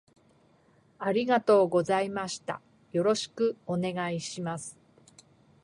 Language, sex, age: Japanese, female, 50-59